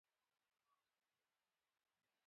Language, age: Pashto, 19-29